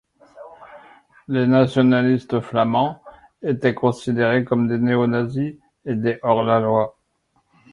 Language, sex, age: French, male, 60-69